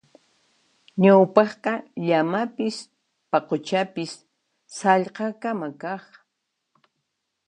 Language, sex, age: Puno Quechua, female, 19-29